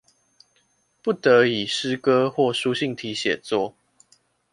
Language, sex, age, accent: Chinese, male, 19-29, 出生地：臺北市